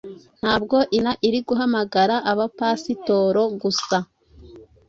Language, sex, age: Kinyarwanda, female, 19-29